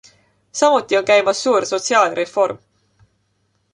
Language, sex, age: Estonian, female, 19-29